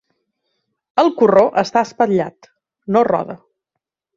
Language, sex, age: Catalan, female, 40-49